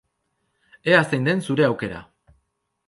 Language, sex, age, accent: Basque, male, 30-39, Erdialdekoa edo Nafarra (Gipuzkoa, Nafarroa)